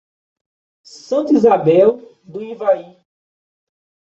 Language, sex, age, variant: Portuguese, male, 30-39, Portuguese (Brasil)